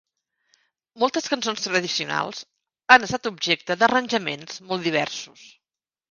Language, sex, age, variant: Catalan, female, 50-59, Nord-Occidental